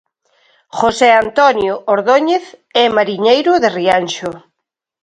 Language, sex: Galician, female